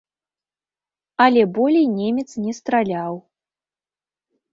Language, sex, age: Belarusian, female, 30-39